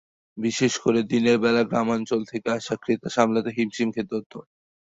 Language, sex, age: Bengali, male, 19-29